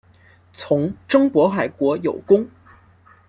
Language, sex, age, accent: Chinese, male, 19-29, 出生地：辽宁省